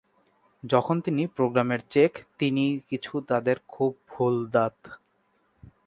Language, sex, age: Bengali, male, 19-29